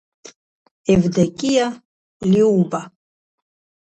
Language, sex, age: Abkhazian, female, 40-49